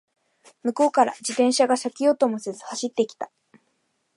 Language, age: Japanese, 19-29